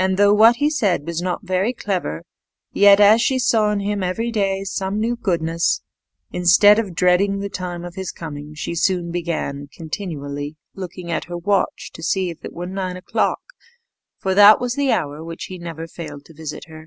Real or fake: real